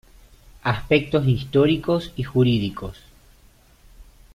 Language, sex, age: Spanish, male, 30-39